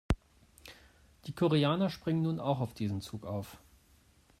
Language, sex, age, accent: German, male, 40-49, Deutschland Deutsch